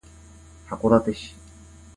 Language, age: Japanese, 30-39